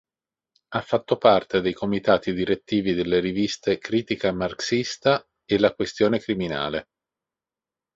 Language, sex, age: Italian, male, 40-49